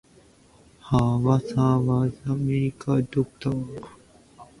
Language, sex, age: English, male, under 19